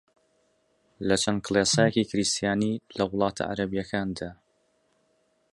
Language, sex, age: Central Kurdish, male, 19-29